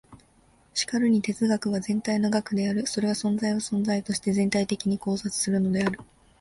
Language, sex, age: Japanese, female, 19-29